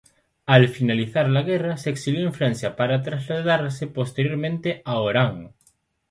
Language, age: Spanish, 19-29